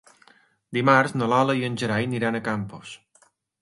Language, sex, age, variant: Catalan, male, 40-49, Balear